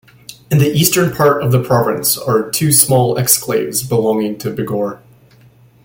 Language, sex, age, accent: English, male, 19-29, United States English